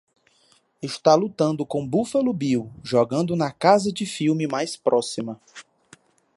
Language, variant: Portuguese, Portuguese (Brasil)